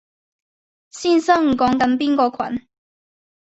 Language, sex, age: Cantonese, female, 19-29